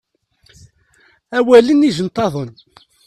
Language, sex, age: Kabyle, male, 30-39